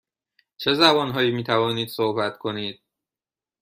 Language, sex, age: Persian, male, 30-39